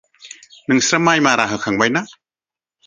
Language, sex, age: Bodo, female, 40-49